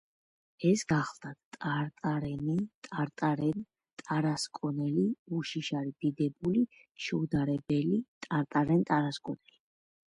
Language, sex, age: Georgian, female, under 19